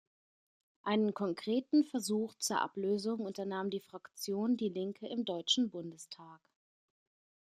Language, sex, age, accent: German, female, 30-39, Deutschland Deutsch